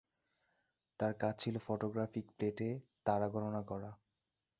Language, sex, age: Bengali, male, 19-29